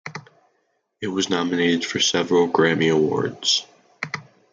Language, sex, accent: English, male, United States English